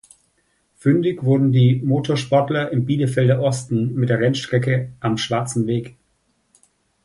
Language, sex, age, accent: German, male, 30-39, Deutschland Deutsch